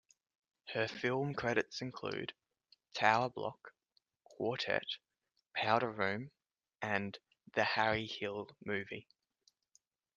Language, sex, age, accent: English, male, 19-29, Australian English